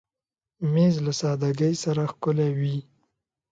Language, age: Pashto, 19-29